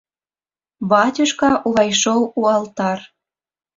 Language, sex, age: Belarusian, female, 19-29